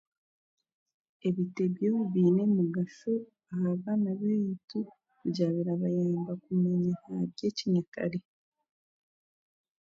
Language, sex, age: Chiga, female, 19-29